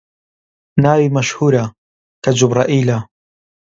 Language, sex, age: Central Kurdish, male, 19-29